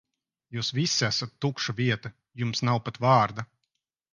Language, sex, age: Latvian, male, 40-49